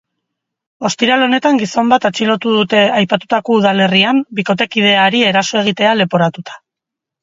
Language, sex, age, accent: Basque, female, 40-49, Erdialdekoa edo Nafarra (Gipuzkoa, Nafarroa)